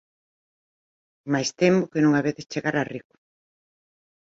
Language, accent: Galician, Normativo (estándar)